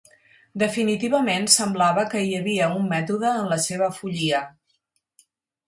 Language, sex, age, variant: Catalan, female, 50-59, Central